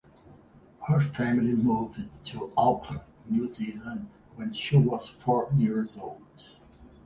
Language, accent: English, Brazilian